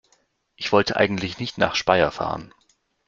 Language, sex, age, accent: German, male, 19-29, Deutschland Deutsch